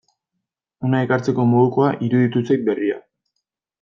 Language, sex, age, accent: Basque, male, 19-29, Erdialdekoa edo Nafarra (Gipuzkoa, Nafarroa)